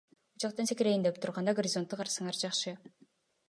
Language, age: Kyrgyz, 19-29